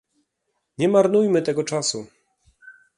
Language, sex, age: Polish, male, 30-39